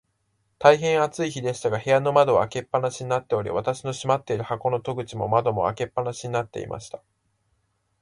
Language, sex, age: Japanese, male, 19-29